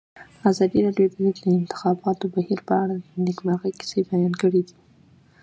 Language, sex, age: Pashto, female, 19-29